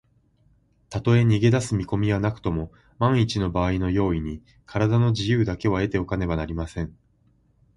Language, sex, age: Japanese, male, 19-29